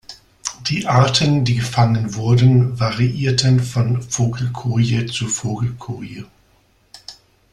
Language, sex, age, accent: German, male, 50-59, Deutschland Deutsch